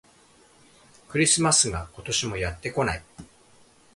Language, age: Japanese, 40-49